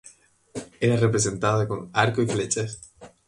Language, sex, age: Spanish, male, 19-29